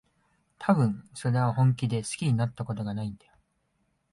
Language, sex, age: Japanese, male, 19-29